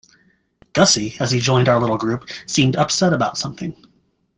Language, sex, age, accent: English, male, 30-39, United States English